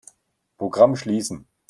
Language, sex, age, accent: German, male, 40-49, Deutschland Deutsch